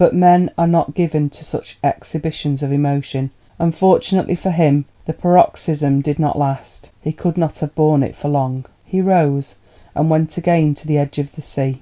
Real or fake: real